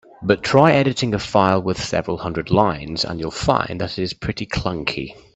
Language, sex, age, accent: English, male, 30-39, England English